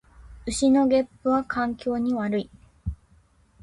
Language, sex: Japanese, female